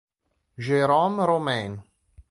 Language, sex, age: Italian, male, 30-39